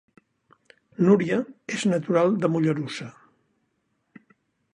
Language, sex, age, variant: Catalan, male, 70-79, Central